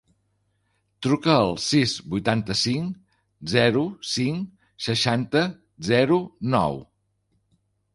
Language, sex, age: Catalan, male, 40-49